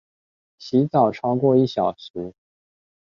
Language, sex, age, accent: Chinese, male, 19-29, 出生地：彰化縣